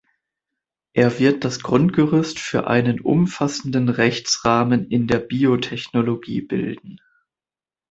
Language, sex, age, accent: German, male, 30-39, Deutschland Deutsch